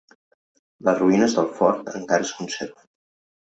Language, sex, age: Catalan, male, 50-59